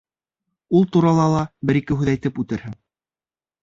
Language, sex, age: Bashkir, male, 19-29